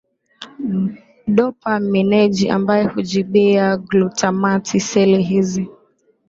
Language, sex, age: Swahili, female, 19-29